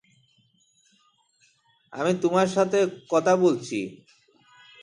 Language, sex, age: Bengali, male, 19-29